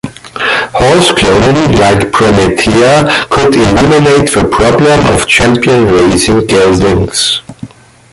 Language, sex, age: English, male, 50-59